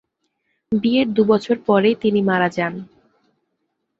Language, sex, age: Bengali, female, 19-29